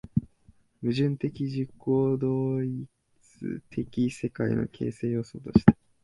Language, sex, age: Japanese, male, 19-29